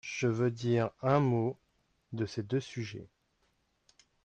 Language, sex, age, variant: French, male, 40-49, Français de métropole